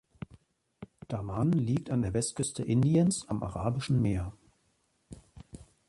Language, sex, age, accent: German, male, 40-49, Deutschland Deutsch